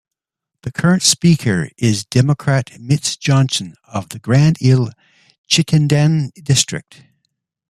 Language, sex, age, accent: English, male, 60-69, Canadian English